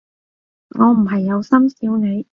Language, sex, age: Cantonese, female, 19-29